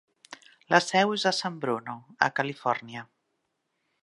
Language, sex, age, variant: Catalan, female, 50-59, Central